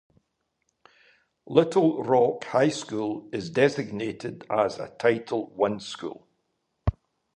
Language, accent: English, Scottish English